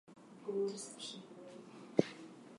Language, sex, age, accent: English, female, 19-29, Southern African (South Africa, Zimbabwe, Namibia)